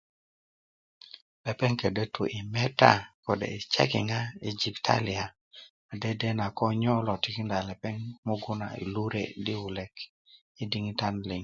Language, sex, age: Kuku, male, 30-39